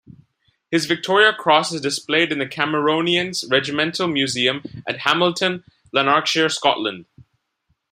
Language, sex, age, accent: English, male, under 19, India and South Asia (India, Pakistan, Sri Lanka)